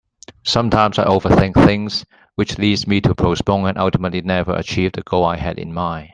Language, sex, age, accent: English, male, 40-49, Hong Kong English